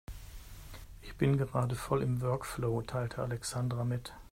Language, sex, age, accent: German, male, 50-59, Deutschland Deutsch